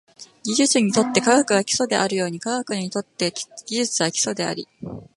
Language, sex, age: Japanese, female, 19-29